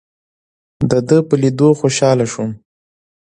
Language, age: Pashto, 19-29